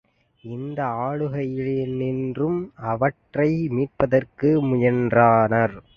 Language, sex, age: Tamil, male, 19-29